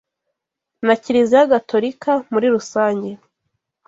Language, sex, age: Kinyarwanda, female, 19-29